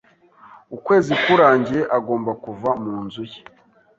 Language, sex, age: Kinyarwanda, male, 19-29